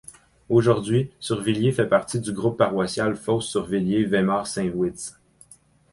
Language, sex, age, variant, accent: French, male, 30-39, Français d'Amérique du Nord, Français du Canada